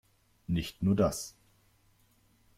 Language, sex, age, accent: German, male, 19-29, Deutschland Deutsch